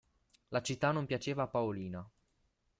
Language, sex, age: Italian, male, under 19